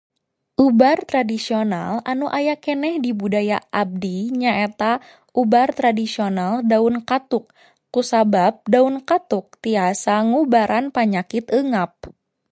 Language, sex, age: Sundanese, female, 19-29